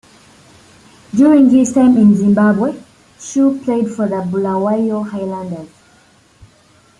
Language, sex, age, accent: English, female, 19-29, United States English